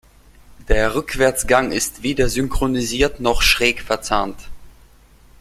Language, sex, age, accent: German, male, 19-29, Russisch Deutsch